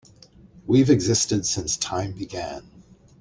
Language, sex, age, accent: English, male, 70-79, United States English